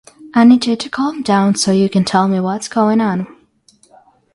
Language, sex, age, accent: English, female, under 19, United States English; England English